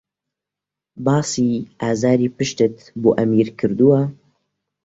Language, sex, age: Central Kurdish, female, under 19